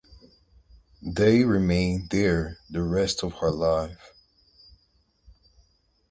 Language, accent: English, United States English